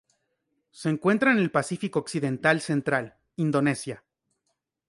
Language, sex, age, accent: Spanish, male, 19-29, México